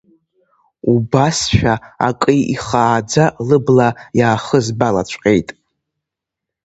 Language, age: Abkhazian, under 19